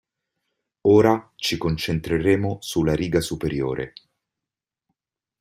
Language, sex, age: Italian, male, 40-49